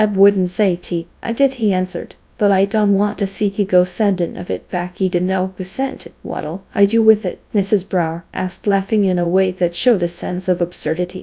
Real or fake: fake